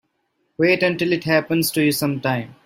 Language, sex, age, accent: English, male, under 19, India and South Asia (India, Pakistan, Sri Lanka)